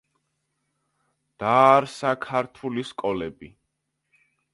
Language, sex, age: Georgian, male, under 19